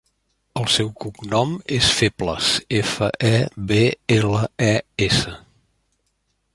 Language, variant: Catalan, Central